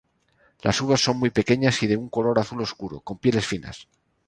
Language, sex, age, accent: Spanish, male, 30-39, España: Norte peninsular (Asturias, Castilla y León, Cantabria, País Vasco, Navarra, Aragón, La Rioja, Guadalajara, Cuenca)